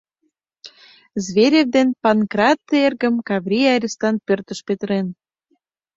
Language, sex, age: Mari, female, 19-29